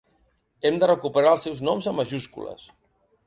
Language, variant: Catalan, Central